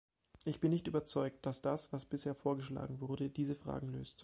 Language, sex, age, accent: German, male, 30-39, Deutschland Deutsch